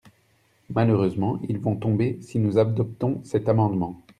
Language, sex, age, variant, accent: French, male, 30-39, Français d'Europe, Français de Belgique